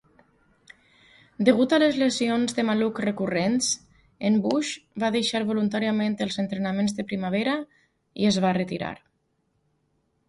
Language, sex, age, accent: Catalan, female, 40-49, valencià